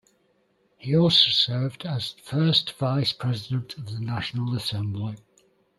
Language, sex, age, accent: English, male, 50-59, England English